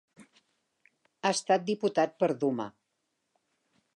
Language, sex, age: Catalan, female, 60-69